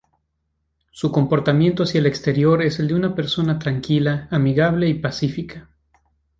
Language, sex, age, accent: Spanish, male, 30-39, México